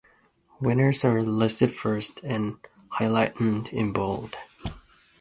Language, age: English, 19-29